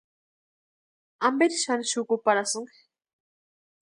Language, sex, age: Western Highland Purepecha, female, 19-29